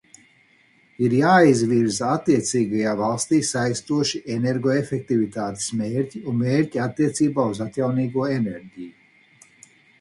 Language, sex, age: Latvian, male, 50-59